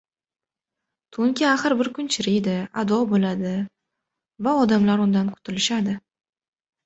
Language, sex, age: Uzbek, female, 19-29